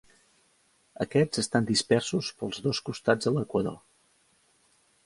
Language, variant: Catalan, Central